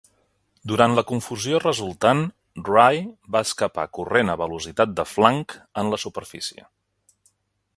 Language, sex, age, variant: Catalan, male, 50-59, Central